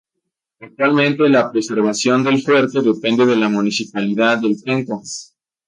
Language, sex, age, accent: Spanish, male, 19-29, México